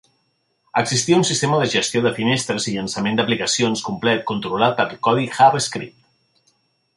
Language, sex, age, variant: Catalan, male, 40-49, Central